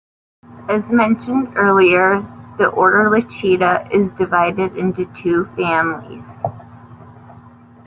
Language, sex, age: English, female, 30-39